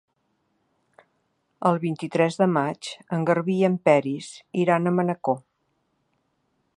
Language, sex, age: Catalan, female, 60-69